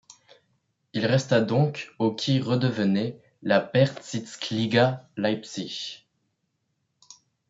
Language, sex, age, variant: French, male, under 19, Français de métropole